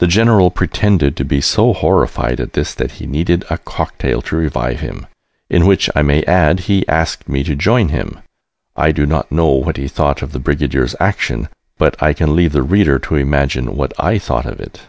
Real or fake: real